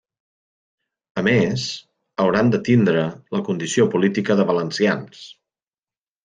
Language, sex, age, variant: Catalan, male, under 19, Central